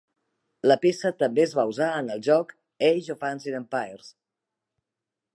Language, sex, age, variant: Catalan, female, 50-59, Central